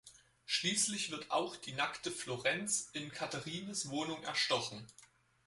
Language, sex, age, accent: German, male, 19-29, Deutschland Deutsch